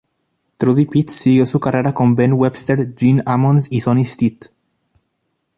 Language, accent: Spanish, México